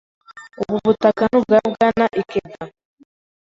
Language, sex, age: Kinyarwanda, female, 19-29